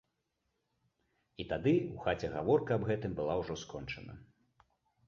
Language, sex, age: Belarusian, male, 30-39